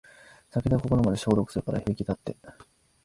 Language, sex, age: Japanese, male, 19-29